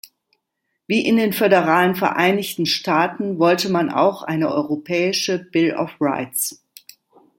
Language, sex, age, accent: German, female, 60-69, Deutschland Deutsch